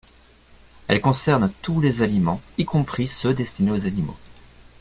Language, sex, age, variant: French, male, 19-29, Français de métropole